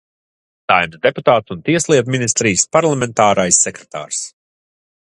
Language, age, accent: Latvian, 30-39, nav